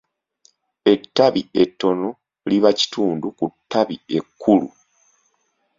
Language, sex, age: Ganda, male, 30-39